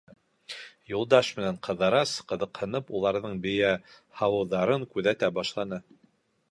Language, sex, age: Bashkir, male, 40-49